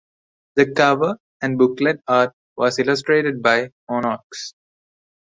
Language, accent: English, India and South Asia (India, Pakistan, Sri Lanka)